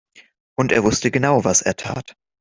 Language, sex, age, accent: German, male, 19-29, Deutschland Deutsch; Norddeutsch